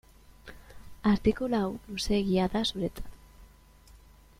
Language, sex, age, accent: Basque, female, 19-29, Mendebalekoa (Araba, Bizkaia, Gipuzkoako mendebaleko herri batzuk)